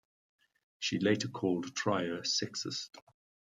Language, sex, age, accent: English, male, 50-59, Southern African (South Africa, Zimbabwe, Namibia)